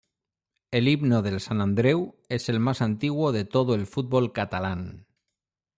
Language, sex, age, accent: Spanish, male, 50-59, España: Norte peninsular (Asturias, Castilla y León, Cantabria, País Vasco, Navarra, Aragón, La Rioja, Guadalajara, Cuenca)